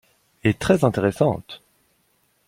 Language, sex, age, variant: French, male, 19-29, Français de métropole